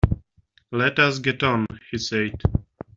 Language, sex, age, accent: English, male, 19-29, United States English